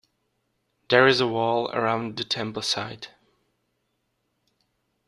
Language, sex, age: English, male, 19-29